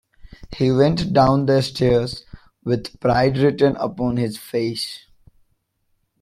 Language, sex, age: English, male, 19-29